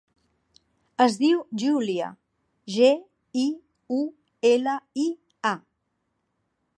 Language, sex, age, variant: Catalan, female, 40-49, Central